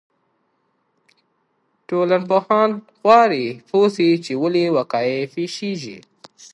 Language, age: Pashto, under 19